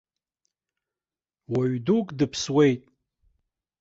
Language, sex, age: Abkhazian, male, 30-39